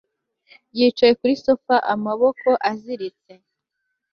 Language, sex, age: Kinyarwanda, female, 19-29